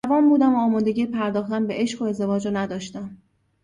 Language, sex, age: Persian, female, 30-39